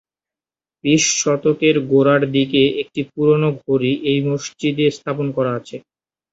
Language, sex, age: Bengali, male, 19-29